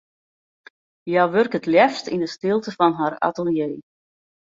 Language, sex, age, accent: Western Frisian, female, 40-49, Wâldfrysk